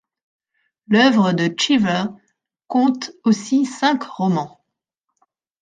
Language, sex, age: French, female, 40-49